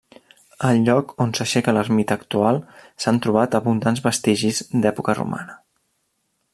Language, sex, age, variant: Catalan, male, 30-39, Central